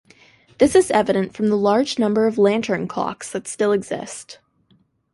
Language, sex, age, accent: English, female, 19-29, United States English